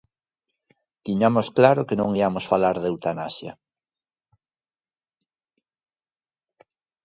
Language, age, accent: Galician, 50-59, Normativo (estándar)